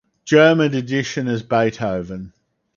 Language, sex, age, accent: English, male, 50-59, Australian English